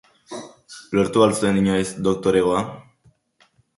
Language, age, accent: Basque, under 19, Erdialdekoa edo Nafarra (Gipuzkoa, Nafarroa)